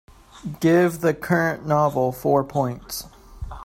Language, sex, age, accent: English, male, 19-29, United States English